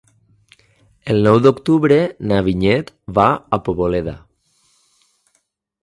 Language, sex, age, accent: Catalan, male, 40-49, valencià